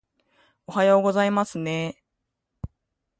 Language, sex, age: Japanese, female, 19-29